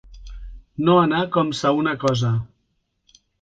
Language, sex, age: Catalan, male, 60-69